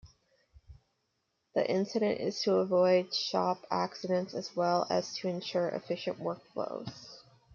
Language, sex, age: English, female, 19-29